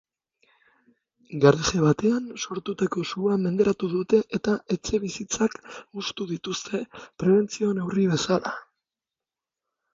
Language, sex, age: Basque, male, 30-39